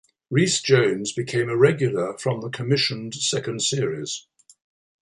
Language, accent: English, England English